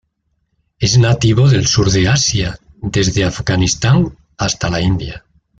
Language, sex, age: Spanish, male, 60-69